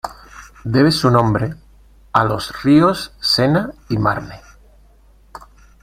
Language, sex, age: Spanish, male, 40-49